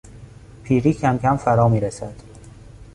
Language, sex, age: Persian, male, 19-29